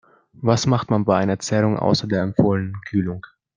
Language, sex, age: German, male, under 19